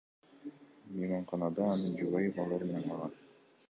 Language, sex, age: Kyrgyz, male, 19-29